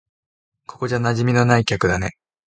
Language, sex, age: Japanese, male, 19-29